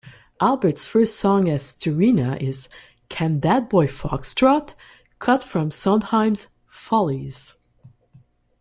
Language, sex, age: English, female, 50-59